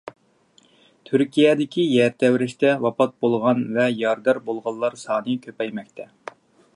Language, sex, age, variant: Uyghur, male, 80-89, ئۇيغۇر تىلى